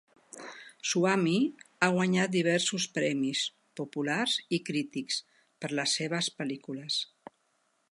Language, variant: Catalan, Central